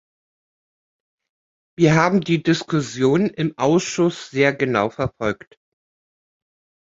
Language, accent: German, Deutschland Deutsch